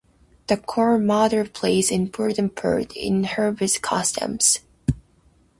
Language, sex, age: English, female, 19-29